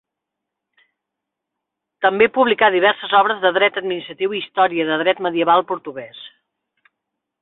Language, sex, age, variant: Catalan, female, 30-39, Central